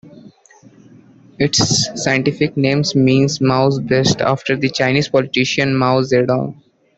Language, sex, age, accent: English, male, 19-29, United States English